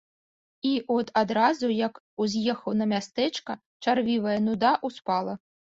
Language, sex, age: Belarusian, female, 30-39